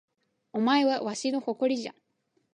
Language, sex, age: Japanese, female, 19-29